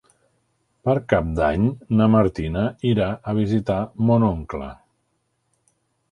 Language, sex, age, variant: Catalan, male, 60-69, Central